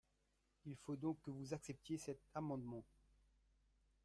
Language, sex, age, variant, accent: French, male, 30-39, Français des départements et régions d'outre-mer, Français de La Réunion